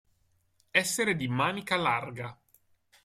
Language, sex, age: Italian, male, 30-39